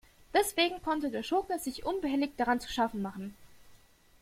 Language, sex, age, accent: German, female, 19-29, Deutschland Deutsch